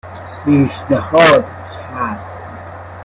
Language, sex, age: Persian, male, 30-39